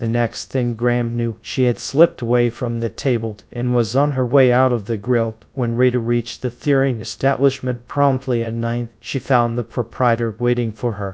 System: TTS, GradTTS